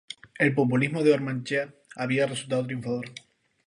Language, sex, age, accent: Spanish, male, 19-29, España: Islas Canarias